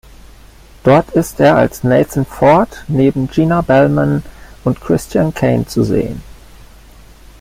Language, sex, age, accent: German, male, 40-49, Deutschland Deutsch